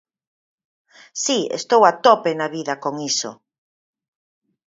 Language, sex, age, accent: Galician, female, 50-59, Normativo (estándar)